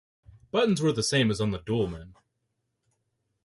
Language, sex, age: English, male, 19-29